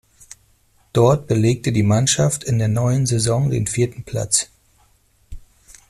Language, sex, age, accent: German, male, 40-49, Deutschland Deutsch